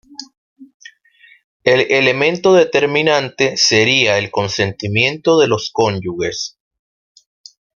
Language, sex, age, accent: Spanish, male, 30-39, Caribe: Cuba, Venezuela, Puerto Rico, República Dominicana, Panamá, Colombia caribeña, México caribeño, Costa del golfo de México